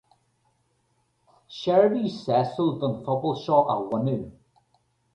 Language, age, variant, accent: Irish, 50-59, Gaeilge Uladh, Cainteoir dúchais, Gaeltacht